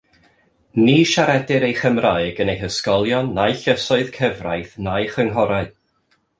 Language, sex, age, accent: Welsh, male, 30-39, Y Deyrnas Unedig Cymraeg